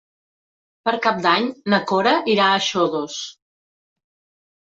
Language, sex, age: Catalan, female, 50-59